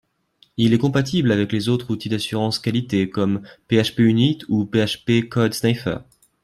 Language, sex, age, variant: French, male, 19-29, Français de métropole